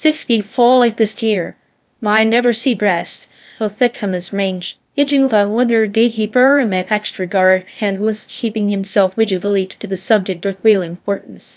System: TTS, VITS